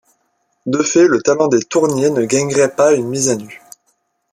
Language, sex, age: French, male, under 19